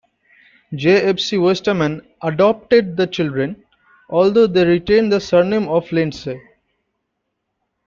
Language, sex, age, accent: English, male, 19-29, India and South Asia (India, Pakistan, Sri Lanka)